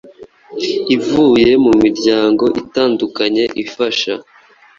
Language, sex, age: Kinyarwanda, male, 19-29